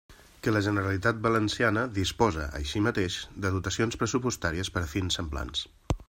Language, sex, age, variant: Catalan, male, 40-49, Central